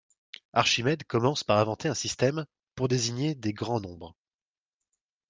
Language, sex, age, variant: French, male, 19-29, Français de métropole